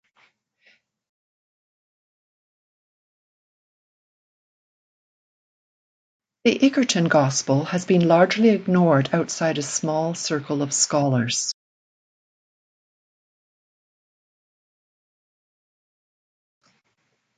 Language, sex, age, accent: English, female, 60-69, Canadian English